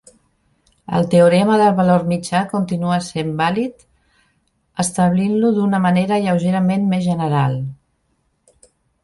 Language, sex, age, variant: Catalan, female, 50-59, Central